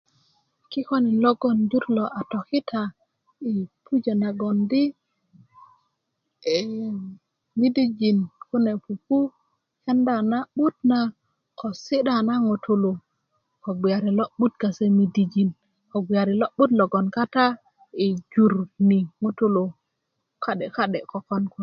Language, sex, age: Kuku, female, 30-39